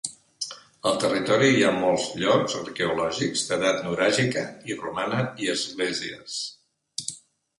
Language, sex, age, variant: Catalan, male, 60-69, Central